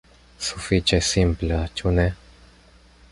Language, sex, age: Esperanto, male, 30-39